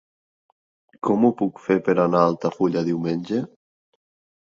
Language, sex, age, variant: Catalan, male, 19-29, Nord-Occidental